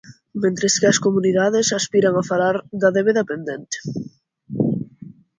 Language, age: Galician, 19-29